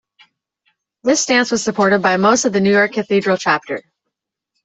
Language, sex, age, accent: English, female, 19-29, United States English